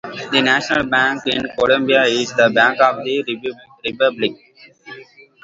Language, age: English, 19-29